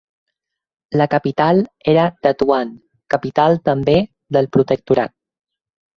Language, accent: Catalan, valencià